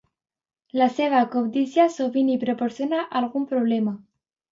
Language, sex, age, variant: Catalan, female, under 19, Alacantí